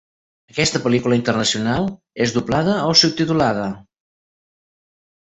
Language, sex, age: Catalan, male, 60-69